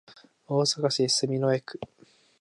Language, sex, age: Japanese, male, 19-29